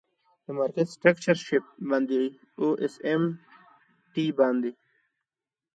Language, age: Pashto, 19-29